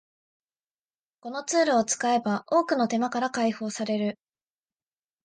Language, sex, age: Japanese, female, 19-29